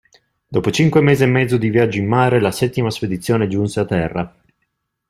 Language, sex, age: Italian, male, 30-39